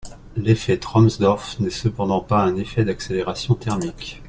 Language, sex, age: French, male, 50-59